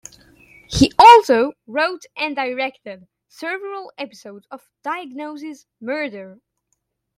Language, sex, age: English, male, under 19